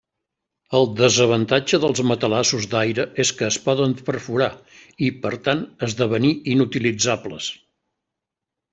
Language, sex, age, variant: Catalan, male, 70-79, Central